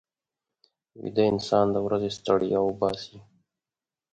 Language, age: Pashto, 40-49